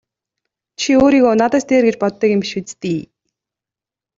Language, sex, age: Mongolian, female, 19-29